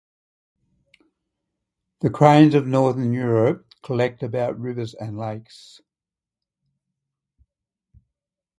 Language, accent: English, Australian English